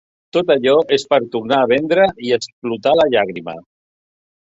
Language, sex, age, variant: Catalan, male, 60-69, Central